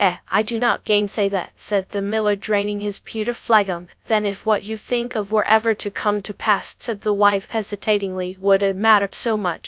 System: TTS, GradTTS